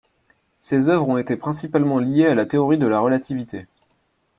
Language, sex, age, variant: French, male, 19-29, Français de métropole